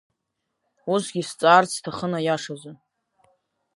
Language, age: Abkhazian, 30-39